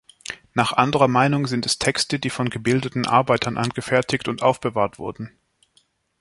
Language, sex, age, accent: German, male, 19-29, Schweizerdeutsch